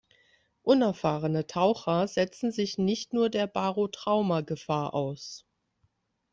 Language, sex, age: German, female, 30-39